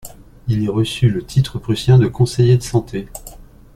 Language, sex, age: French, male, 50-59